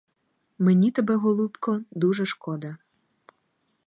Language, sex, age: Ukrainian, female, 19-29